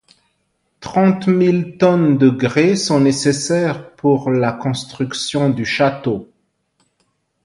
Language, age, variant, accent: French, 40-49, Français d'Afrique subsaharienne et des îles africaines, Français de Madagascar